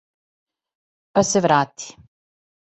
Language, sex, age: Serbian, female, 50-59